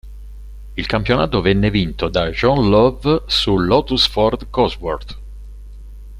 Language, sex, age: Italian, male, 60-69